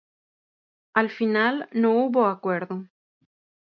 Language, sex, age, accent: Spanish, female, 30-39, México